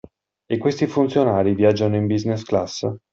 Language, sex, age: Italian, male, 40-49